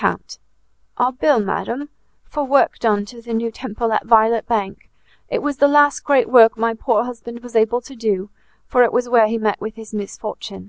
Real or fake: real